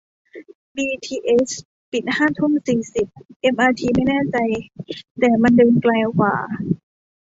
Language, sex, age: Thai, female, 19-29